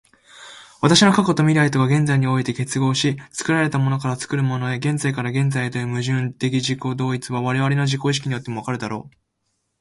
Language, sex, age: Japanese, male, 19-29